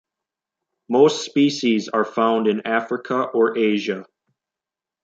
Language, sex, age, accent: English, male, under 19, United States English